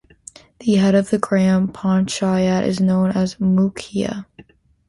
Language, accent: English, United States English